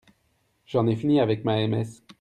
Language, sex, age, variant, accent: French, male, 30-39, Français d'Europe, Français de Belgique